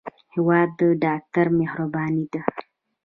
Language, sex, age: Pashto, female, 19-29